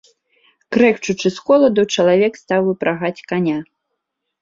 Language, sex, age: Belarusian, female, 30-39